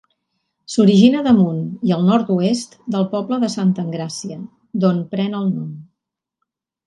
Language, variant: Catalan, Central